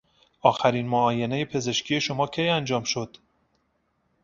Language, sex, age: Persian, male, 30-39